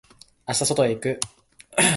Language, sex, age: Japanese, male, 19-29